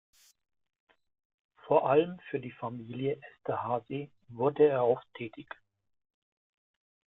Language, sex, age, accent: German, male, 40-49, Deutschland Deutsch